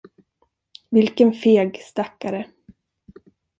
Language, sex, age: Swedish, female, 40-49